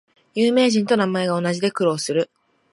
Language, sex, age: Japanese, female, 19-29